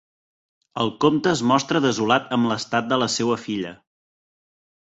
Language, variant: Catalan, Central